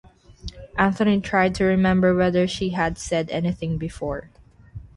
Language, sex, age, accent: English, female, 19-29, United States English; Filipino